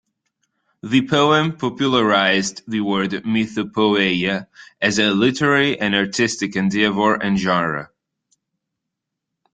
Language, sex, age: English, male, 19-29